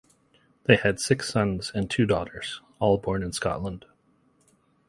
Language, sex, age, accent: English, male, 30-39, Canadian English